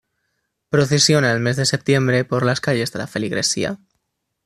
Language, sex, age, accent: Spanish, male, 19-29, España: Centro-Sur peninsular (Madrid, Toledo, Castilla-La Mancha)